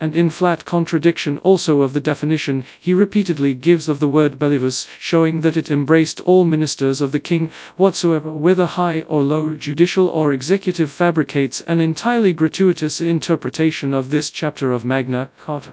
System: TTS, FastPitch